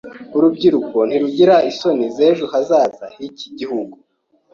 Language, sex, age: Kinyarwanda, male, 19-29